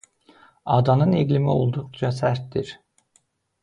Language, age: Azerbaijani, 30-39